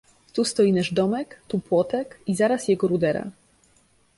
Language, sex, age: Polish, female, 19-29